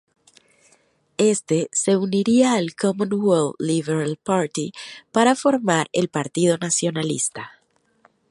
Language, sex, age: Spanish, female, 30-39